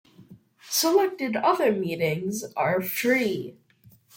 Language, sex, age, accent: English, male, under 19, United States English